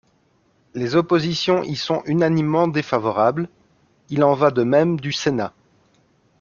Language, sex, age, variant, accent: French, male, 30-39, Français d'Europe, Français de Belgique